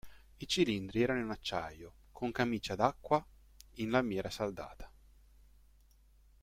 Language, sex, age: Italian, male, 40-49